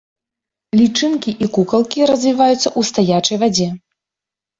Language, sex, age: Belarusian, female, 30-39